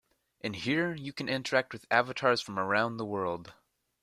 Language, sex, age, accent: English, male, under 19, United States English